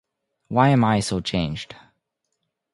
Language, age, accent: English, 19-29, United States English